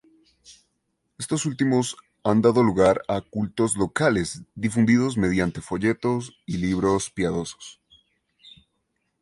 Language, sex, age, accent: Spanish, male, 19-29, Andino-Pacífico: Colombia, Perú, Ecuador, oeste de Bolivia y Venezuela andina